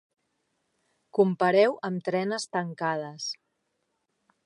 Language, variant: Catalan, Central